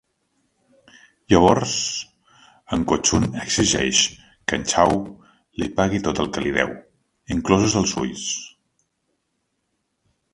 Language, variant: Catalan, Central